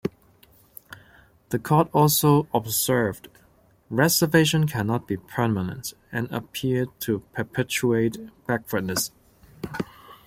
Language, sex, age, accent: English, male, 30-39, Hong Kong English